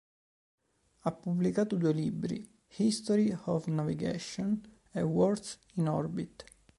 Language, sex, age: Italian, male, 30-39